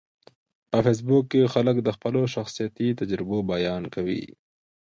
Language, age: Pashto, 19-29